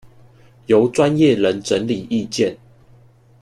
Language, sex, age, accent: Chinese, male, 19-29, 出生地：臺北市